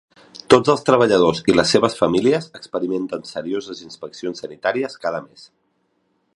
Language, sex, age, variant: Catalan, male, 30-39, Central